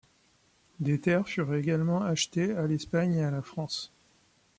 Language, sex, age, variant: French, male, 40-49, Français de métropole